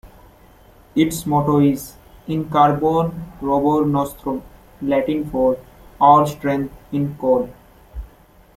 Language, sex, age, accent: English, male, 19-29, India and South Asia (India, Pakistan, Sri Lanka)